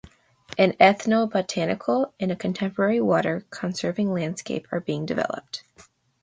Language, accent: English, United States English